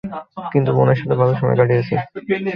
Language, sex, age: Bengali, male, 19-29